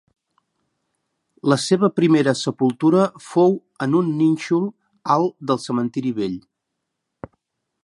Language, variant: Catalan, Central